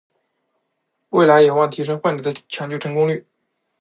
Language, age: Chinese, 19-29